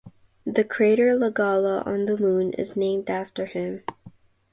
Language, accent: English, United States English; Filipino